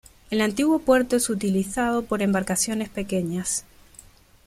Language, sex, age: Spanish, female, 19-29